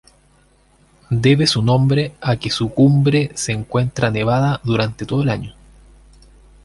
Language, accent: Spanish, Chileno: Chile, Cuyo